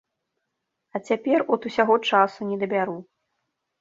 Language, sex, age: Belarusian, female, 30-39